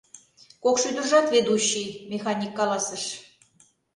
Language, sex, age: Mari, female, 50-59